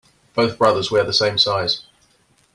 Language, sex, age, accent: English, male, 40-49, England English